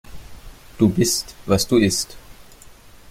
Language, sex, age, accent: German, male, 19-29, Deutschland Deutsch